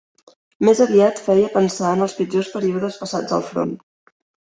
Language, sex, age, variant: Catalan, female, 30-39, Central